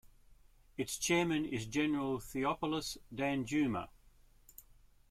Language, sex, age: English, male, 60-69